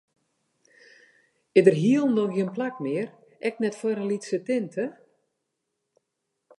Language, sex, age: Western Frisian, female, 60-69